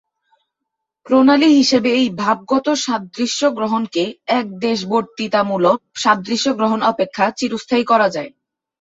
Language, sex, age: Bengali, male, 19-29